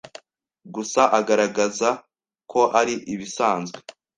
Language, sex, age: Kinyarwanda, male, under 19